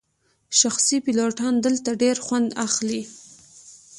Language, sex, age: Pashto, female, 19-29